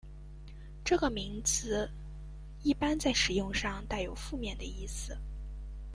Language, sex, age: Chinese, female, under 19